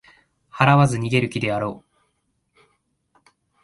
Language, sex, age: Japanese, male, 19-29